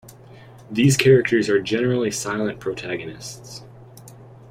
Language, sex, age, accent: English, male, under 19, United States English